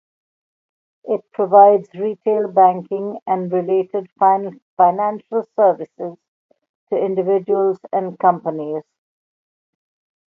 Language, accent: English, India and South Asia (India, Pakistan, Sri Lanka)